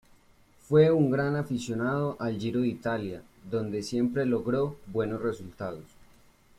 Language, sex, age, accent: Spanish, male, 19-29, Andino-Pacífico: Colombia, Perú, Ecuador, oeste de Bolivia y Venezuela andina